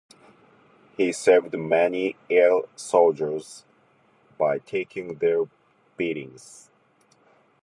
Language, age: English, 50-59